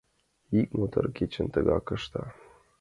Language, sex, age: Mari, male, under 19